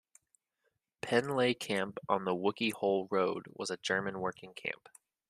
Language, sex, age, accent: English, male, 19-29, United States English